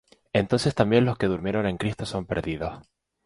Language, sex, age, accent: Spanish, male, 19-29, España: Islas Canarias